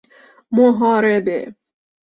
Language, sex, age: Persian, female, 30-39